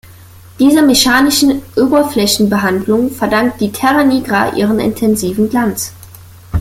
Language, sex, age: German, female, under 19